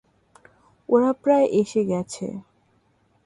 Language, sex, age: Bengali, female, 19-29